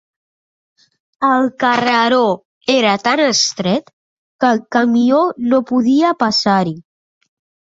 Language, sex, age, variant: Catalan, female, 40-49, Central